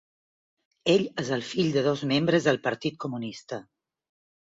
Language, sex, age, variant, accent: Catalan, female, 60-69, Balear, balear